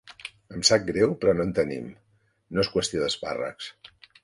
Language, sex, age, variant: Catalan, male, 60-69, Central